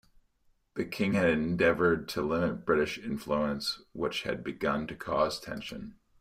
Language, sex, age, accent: English, male, 40-49, United States English